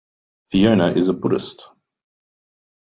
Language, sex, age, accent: English, male, 30-39, Australian English